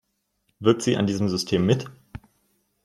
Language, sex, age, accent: German, male, 19-29, Deutschland Deutsch